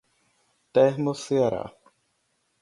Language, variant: Portuguese, Portuguese (Brasil)